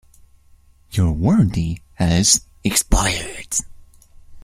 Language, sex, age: English, male, 19-29